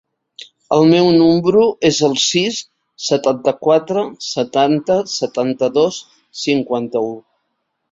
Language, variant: Catalan, Central